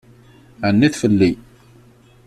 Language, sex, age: Kabyle, male, 50-59